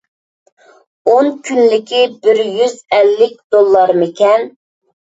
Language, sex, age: Uyghur, female, 19-29